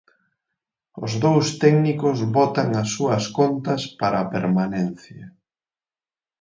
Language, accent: Galician, Central (gheada)